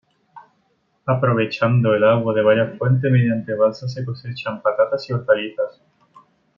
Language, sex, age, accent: Spanish, male, under 19, España: Sur peninsular (Andalucia, Extremadura, Murcia)